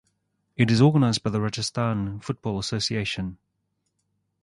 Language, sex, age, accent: English, male, 30-39, Australian English